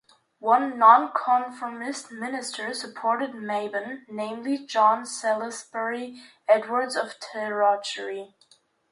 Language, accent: English, United States English